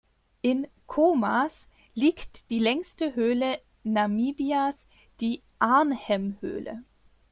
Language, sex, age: German, female, 30-39